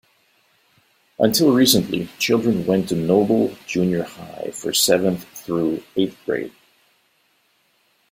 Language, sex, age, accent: English, male, 40-49, Canadian English